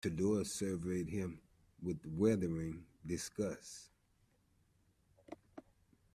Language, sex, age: English, male, 50-59